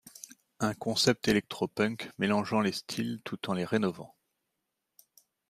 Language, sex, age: French, male, 30-39